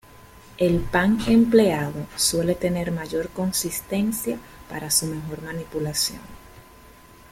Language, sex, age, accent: Spanish, female, 19-29, Caribe: Cuba, Venezuela, Puerto Rico, República Dominicana, Panamá, Colombia caribeña, México caribeño, Costa del golfo de México